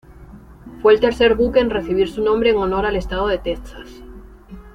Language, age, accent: Spanish, 40-49, España: Norte peninsular (Asturias, Castilla y León, Cantabria, País Vasco, Navarra, Aragón, La Rioja, Guadalajara, Cuenca)